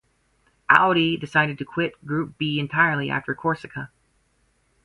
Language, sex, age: English, female, 19-29